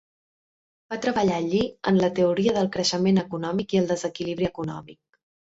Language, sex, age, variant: Catalan, female, 19-29, Central